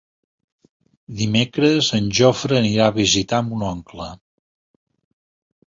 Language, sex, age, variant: Catalan, male, 60-69, Septentrional